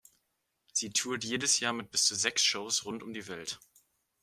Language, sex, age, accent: German, male, 19-29, Deutschland Deutsch